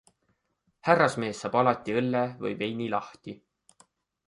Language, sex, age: Estonian, male, 19-29